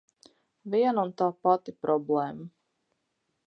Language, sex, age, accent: Latvian, female, 30-39, bez akcenta